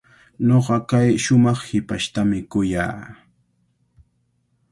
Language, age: Cajatambo North Lima Quechua, 19-29